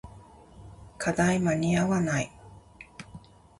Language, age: Japanese, 40-49